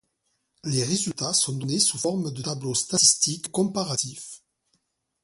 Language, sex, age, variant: French, male, 40-49, Français de métropole